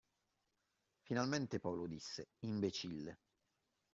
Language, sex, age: Italian, male, 30-39